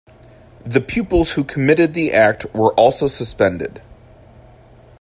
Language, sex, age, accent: English, male, 19-29, United States English